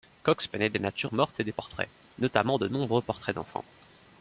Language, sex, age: French, male, under 19